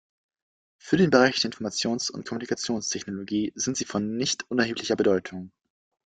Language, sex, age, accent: German, male, 19-29, Deutschland Deutsch